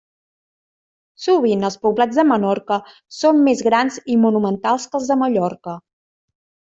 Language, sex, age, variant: Catalan, female, 30-39, Central